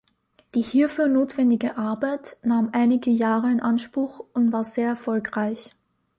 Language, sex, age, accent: German, female, 19-29, Österreichisches Deutsch